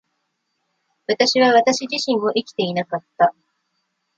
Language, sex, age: Japanese, female, 40-49